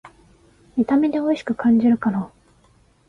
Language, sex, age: Japanese, female, 19-29